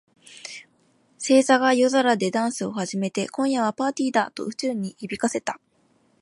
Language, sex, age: Japanese, female, 19-29